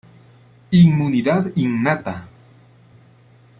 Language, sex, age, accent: Spanish, male, 19-29, América central